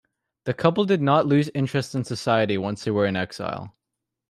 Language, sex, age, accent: English, male, under 19, Canadian English